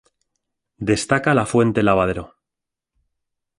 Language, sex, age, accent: Spanish, male, 40-49, España: Centro-Sur peninsular (Madrid, Toledo, Castilla-La Mancha)